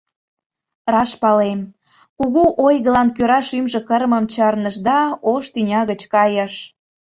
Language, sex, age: Mari, female, 19-29